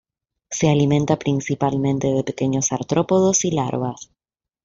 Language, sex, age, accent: Spanish, female, 30-39, Rioplatense: Argentina, Uruguay, este de Bolivia, Paraguay